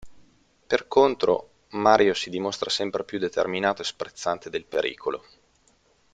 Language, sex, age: Italian, male, 30-39